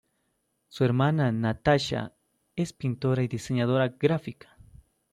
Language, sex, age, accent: Spanish, male, 19-29, Andino-Pacífico: Colombia, Perú, Ecuador, oeste de Bolivia y Venezuela andina